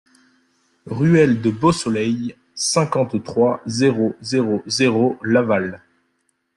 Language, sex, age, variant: French, male, 19-29, Français de métropole